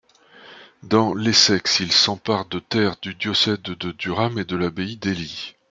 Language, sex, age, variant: French, male, 60-69, Français de métropole